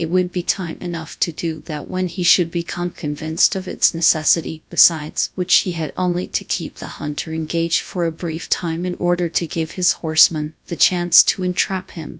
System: TTS, GradTTS